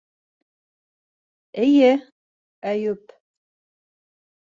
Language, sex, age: Bashkir, female, 30-39